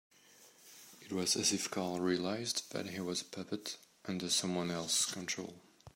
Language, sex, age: English, male, 30-39